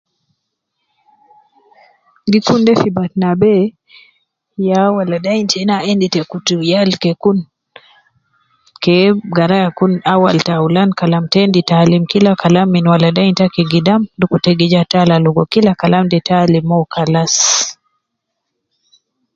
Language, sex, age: Nubi, female, 30-39